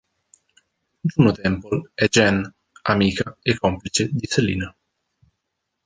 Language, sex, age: Italian, male, 19-29